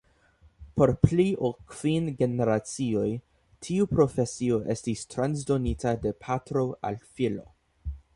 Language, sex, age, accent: Esperanto, male, 19-29, Internacia